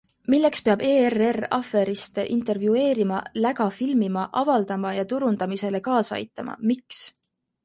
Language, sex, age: Estonian, female, 19-29